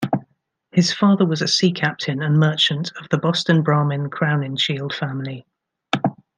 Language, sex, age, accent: English, female, 30-39, England English